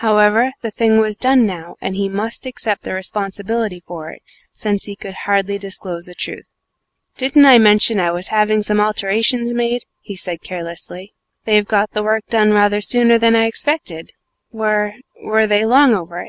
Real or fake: real